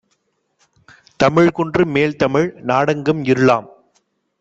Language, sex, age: Tamil, male, 30-39